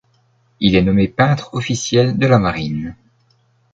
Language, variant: French, Français de métropole